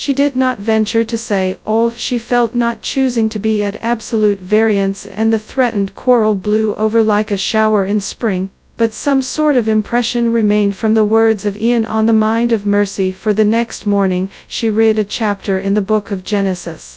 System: TTS, FastPitch